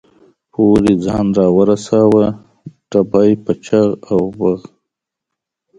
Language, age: Pashto, 30-39